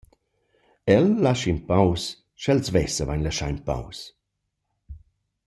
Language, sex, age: Romansh, male, 40-49